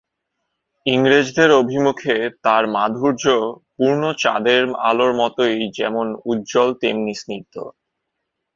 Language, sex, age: Bengali, male, 19-29